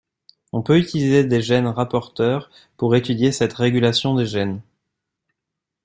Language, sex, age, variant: French, male, 19-29, Français de métropole